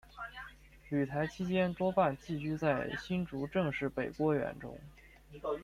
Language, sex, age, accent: Chinese, male, 19-29, 出生地：江苏省